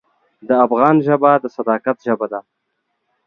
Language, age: Pashto, 30-39